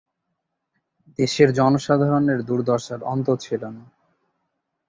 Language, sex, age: Bengali, male, 19-29